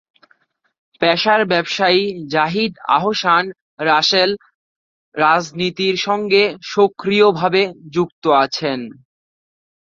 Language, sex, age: Bengali, male, 19-29